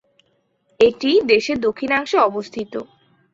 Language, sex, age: Bengali, female, 19-29